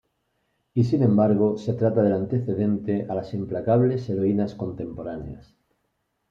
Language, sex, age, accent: Spanish, male, 50-59, España: Sur peninsular (Andalucia, Extremadura, Murcia)